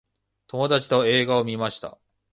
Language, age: Japanese, 19-29